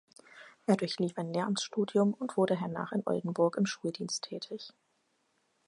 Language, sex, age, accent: German, female, 19-29, Deutschland Deutsch